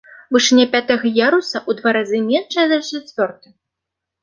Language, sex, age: Belarusian, female, 19-29